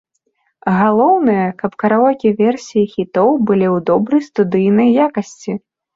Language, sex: Belarusian, female